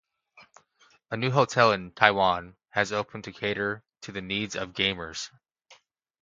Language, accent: English, United States English